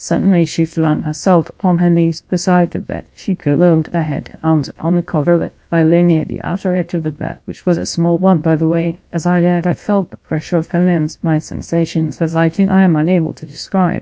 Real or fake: fake